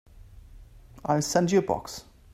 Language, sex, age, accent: English, male, 30-39, England English